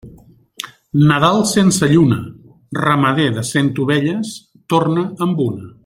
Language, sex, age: Catalan, male, 50-59